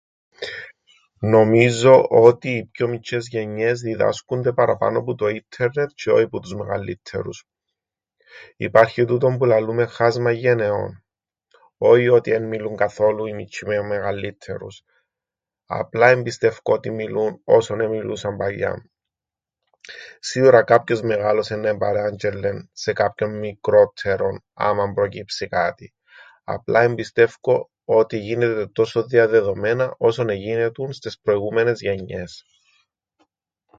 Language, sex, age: Greek, male, 40-49